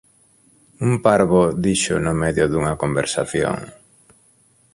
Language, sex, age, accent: Galician, male, 40-49, Neofalante